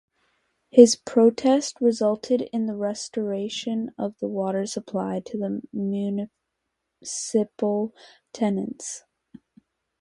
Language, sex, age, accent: English, female, under 19, United States English